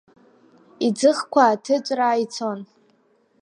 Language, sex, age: Abkhazian, female, under 19